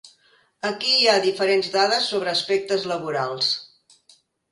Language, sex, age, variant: Catalan, female, 60-69, Central